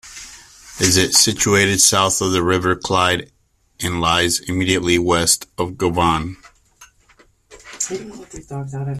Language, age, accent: English, 30-39, United States English